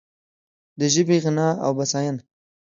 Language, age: Pashto, 19-29